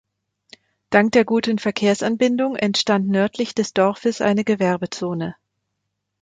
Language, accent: German, Deutschland Deutsch